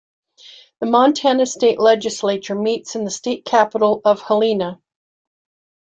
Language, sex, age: English, female, 60-69